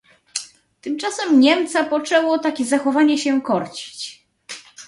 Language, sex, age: Polish, female, 19-29